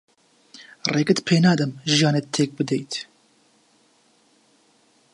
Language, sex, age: Central Kurdish, male, 19-29